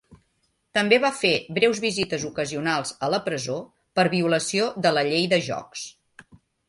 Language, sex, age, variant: Catalan, female, 50-59, Central